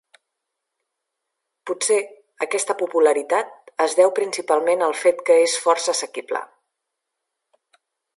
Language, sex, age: Catalan, female, 40-49